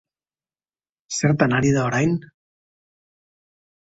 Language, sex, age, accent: Basque, male, 30-39, Mendebalekoa (Araba, Bizkaia, Gipuzkoako mendebaleko herri batzuk)